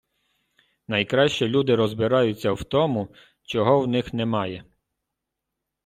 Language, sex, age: Ukrainian, male, 30-39